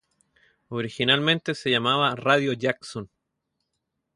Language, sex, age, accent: Spanish, male, 19-29, Chileno: Chile, Cuyo